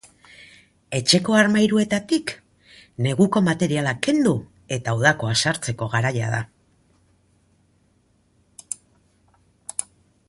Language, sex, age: Basque, female, 50-59